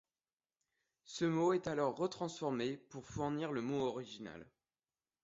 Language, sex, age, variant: French, male, under 19, Français d'Europe